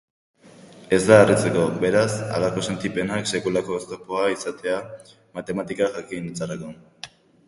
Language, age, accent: Basque, under 19, Erdialdekoa edo Nafarra (Gipuzkoa, Nafarroa)